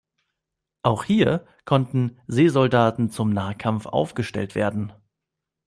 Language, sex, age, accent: German, male, 19-29, Deutschland Deutsch